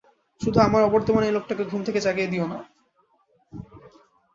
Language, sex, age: Bengali, male, 19-29